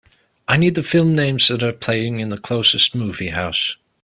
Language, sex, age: English, male, 19-29